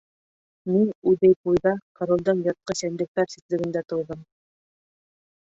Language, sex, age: Bashkir, female, 30-39